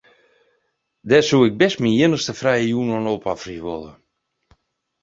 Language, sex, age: Western Frisian, male, 50-59